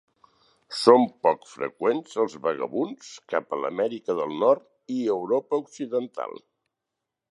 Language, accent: Catalan, Barceloní